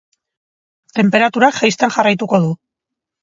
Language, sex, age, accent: Basque, female, 40-49, Erdialdekoa edo Nafarra (Gipuzkoa, Nafarroa)